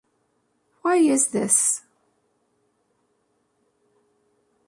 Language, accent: English, Canadian English